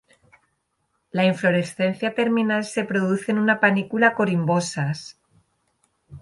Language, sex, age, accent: Spanish, female, 40-49, España: Sur peninsular (Andalucia, Extremadura, Murcia)